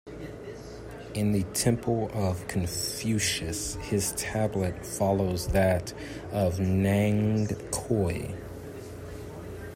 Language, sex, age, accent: English, male, 19-29, United States English